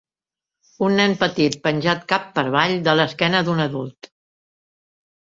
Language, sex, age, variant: Catalan, female, 60-69, Central